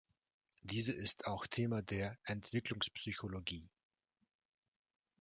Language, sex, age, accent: German, male, 30-39, Russisch Deutsch